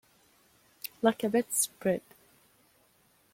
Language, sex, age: English, female, 19-29